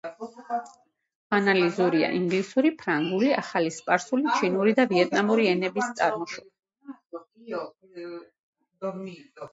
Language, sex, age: Georgian, female, 50-59